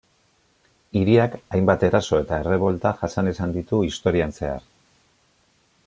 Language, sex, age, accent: Basque, male, 40-49, Mendebalekoa (Araba, Bizkaia, Gipuzkoako mendebaleko herri batzuk)